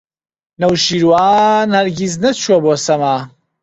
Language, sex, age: Central Kurdish, male, 19-29